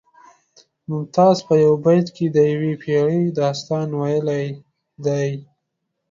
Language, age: Pashto, 19-29